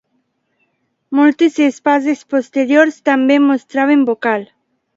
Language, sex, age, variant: Catalan, female, under 19, Alacantí